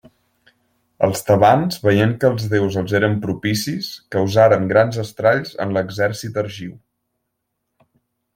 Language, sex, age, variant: Catalan, male, 19-29, Central